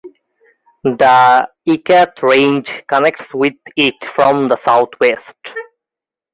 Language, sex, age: English, male, under 19